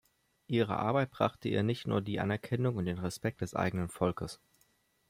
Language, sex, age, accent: German, male, 19-29, Deutschland Deutsch